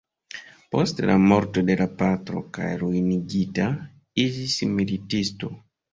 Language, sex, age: Esperanto, male, 30-39